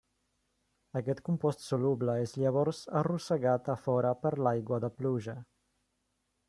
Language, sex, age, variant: Catalan, male, 30-39, Central